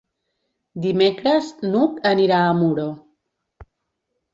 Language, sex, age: Catalan, female, 50-59